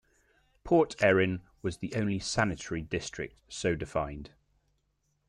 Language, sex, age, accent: English, male, 30-39, England English